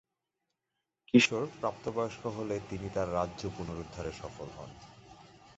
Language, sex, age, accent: Bengali, male, 40-49, Bangladeshi